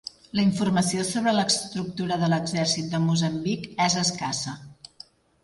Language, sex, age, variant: Catalan, female, 40-49, Central